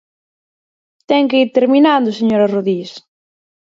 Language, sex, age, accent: Galician, female, 30-39, Central (gheada)